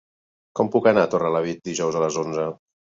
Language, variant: Catalan, Central